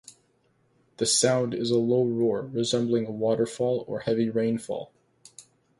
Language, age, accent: English, 19-29, Canadian English